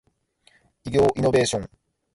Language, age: Japanese, 30-39